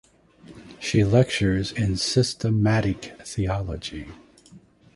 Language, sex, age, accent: English, male, 60-69, United States English